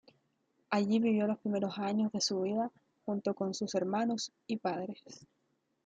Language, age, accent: Spanish, 19-29, Chileno: Chile, Cuyo